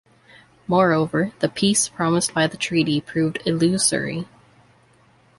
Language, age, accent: English, 19-29, United States English